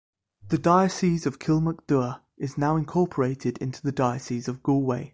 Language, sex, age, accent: English, male, 19-29, England English